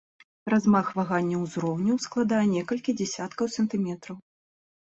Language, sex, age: Belarusian, female, 30-39